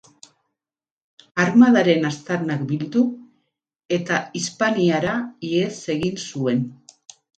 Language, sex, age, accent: Basque, female, 50-59, Mendebalekoa (Araba, Bizkaia, Gipuzkoako mendebaleko herri batzuk)